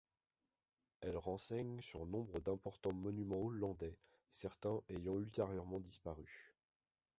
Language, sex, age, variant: French, male, 30-39, Français de métropole